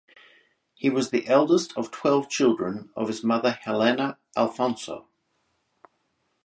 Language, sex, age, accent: English, male, 50-59, Australian English